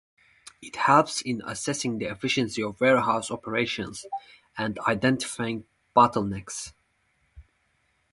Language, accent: English, Turkish English